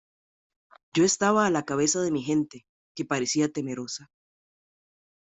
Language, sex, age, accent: Spanish, female, 30-39, América central